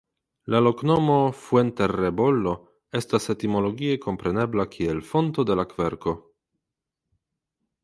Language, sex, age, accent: Esperanto, male, 30-39, Internacia